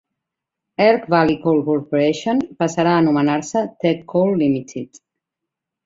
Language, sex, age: Catalan, female, 40-49